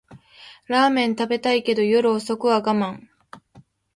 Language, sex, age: Japanese, female, 19-29